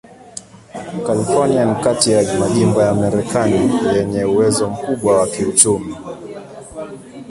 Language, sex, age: Swahili, male, 19-29